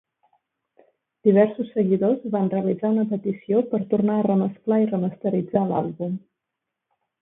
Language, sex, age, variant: Catalan, female, 40-49, Central